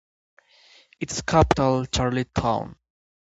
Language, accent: English, United States English